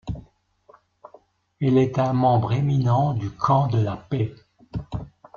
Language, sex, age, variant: French, male, 60-69, Français de métropole